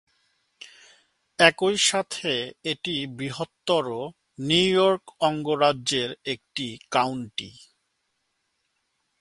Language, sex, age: Bengali, male, 30-39